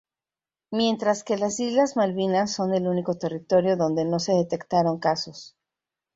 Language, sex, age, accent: Spanish, female, 50-59, México